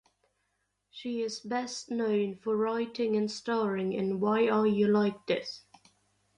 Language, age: English, 19-29